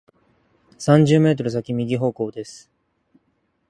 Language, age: Japanese, 19-29